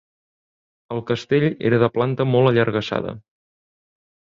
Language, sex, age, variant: Catalan, male, 19-29, Central